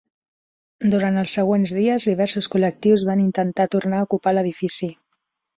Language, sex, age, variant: Catalan, female, 30-39, Central